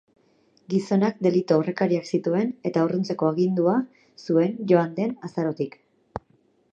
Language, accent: Basque, Erdialdekoa edo Nafarra (Gipuzkoa, Nafarroa)